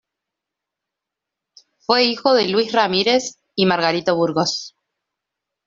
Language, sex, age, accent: Spanish, female, 19-29, Rioplatense: Argentina, Uruguay, este de Bolivia, Paraguay